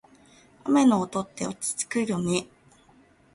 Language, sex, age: Japanese, female, 19-29